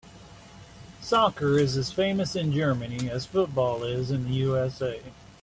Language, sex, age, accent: English, male, 50-59, United States English